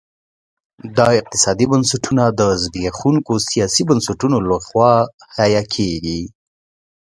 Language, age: Pashto, 19-29